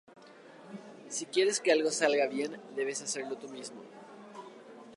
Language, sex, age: Spanish, male, under 19